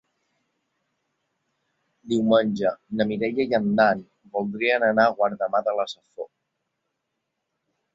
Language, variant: Catalan, Balear